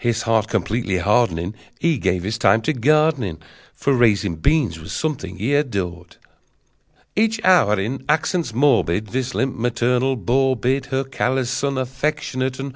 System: none